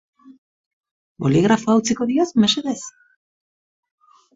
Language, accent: Basque, Erdialdekoa edo Nafarra (Gipuzkoa, Nafarroa)